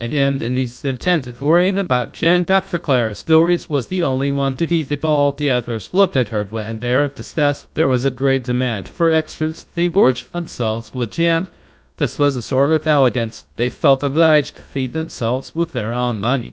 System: TTS, GlowTTS